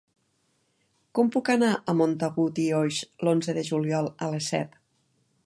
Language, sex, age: Catalan, female, 50-59